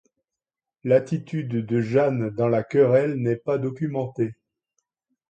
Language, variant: French, Français de métropole